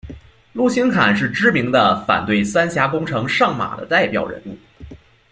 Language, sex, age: Chinese, male, under 19